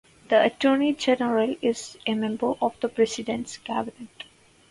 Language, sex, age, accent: English, female, 19-29, India and South Asia (India, Pakistan, Sri Lanka)